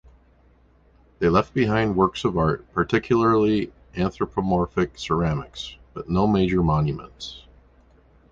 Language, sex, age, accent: English, male, 40-49, United States English